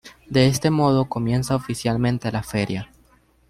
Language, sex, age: Spanish, male, 19-29